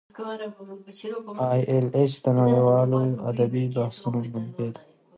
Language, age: Pashto, 19-29